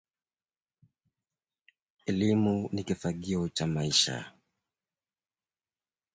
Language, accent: English, United States English